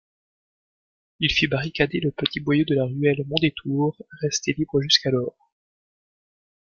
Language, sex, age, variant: French, male, 30-39, Français de métropole